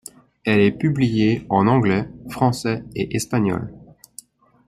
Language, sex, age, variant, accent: French, male, 19-29, Français d'Europe, Français de Belgique